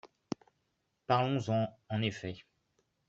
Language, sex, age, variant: French, male, 40-49, Français de métropole